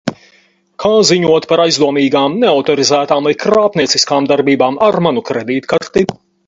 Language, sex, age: Latvian, male, 50-59